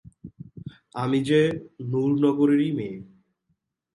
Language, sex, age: Bengali, male, 19-29